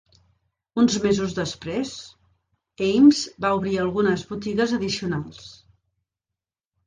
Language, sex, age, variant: Catalan, female, 40-49, Central